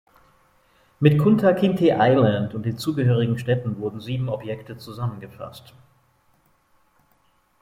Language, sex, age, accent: German, male, 40-49, Deutschland Deutsch